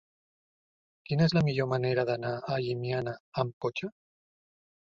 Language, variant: Catalan, Central